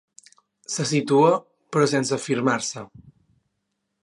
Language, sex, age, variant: Catalan, male, 19-29, Central